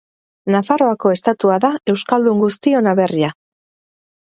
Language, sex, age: Basque, female, 30-39